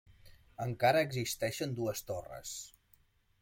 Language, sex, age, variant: Catalan, male, 40-49, Central